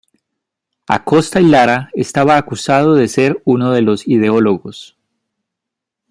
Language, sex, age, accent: Spanish, male, 19-29, Andino-Pacífico: Colombia, Perú, Ecuador, oeste de Bolivia y Venezuela andina